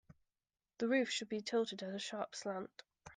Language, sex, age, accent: English, female, 19-29, England English